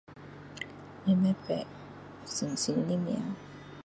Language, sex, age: Min Dong Chinese, female, 40-49